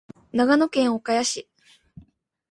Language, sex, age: Japanese, female, 19-29